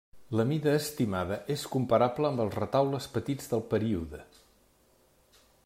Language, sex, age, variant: Catalan, male, 50-59, Central